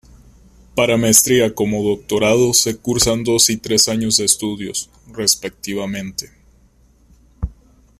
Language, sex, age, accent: Spanish, male, 19-29, México